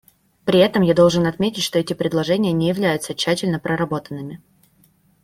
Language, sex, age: Russian, female, 19-29